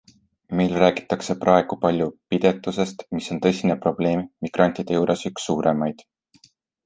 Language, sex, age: Estonian, male, 19-29